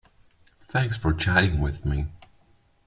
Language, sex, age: English, male, 19-29